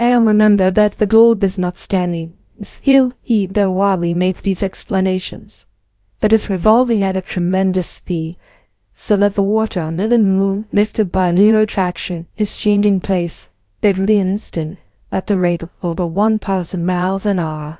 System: TTS, VITS